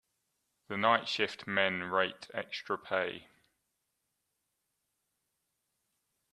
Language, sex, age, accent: English, male, 40-49, England English